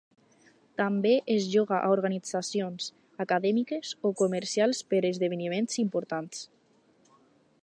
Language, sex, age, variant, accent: Catalan, female, under 19, Alacantí, valencià